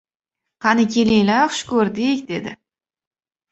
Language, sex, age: Uzbek, female, 19-29